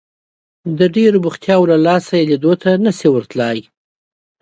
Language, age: Pashto, 40-49